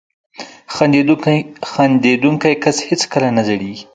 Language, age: Pashto, 19-29